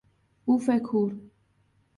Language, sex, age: Persian, female, 30-39